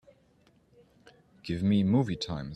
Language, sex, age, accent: English, male, 19-29, England English